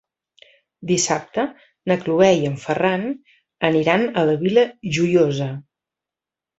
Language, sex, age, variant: Catalan, female, 50-59, Central